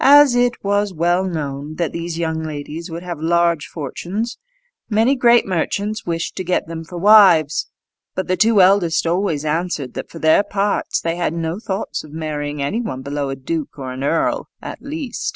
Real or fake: real